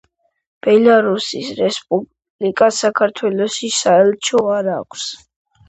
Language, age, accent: Georgian, under 19, ჩვეულებრივი